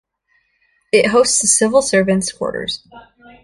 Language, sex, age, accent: English, female, 19-29, United States English